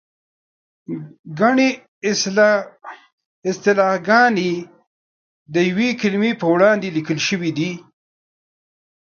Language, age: Pashto, 30-39